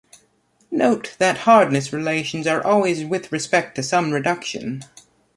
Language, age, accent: English, 19-29, United States English